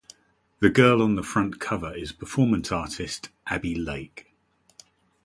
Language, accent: English, England English